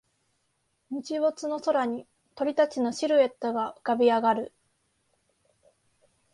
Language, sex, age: Japanese, female, 19-29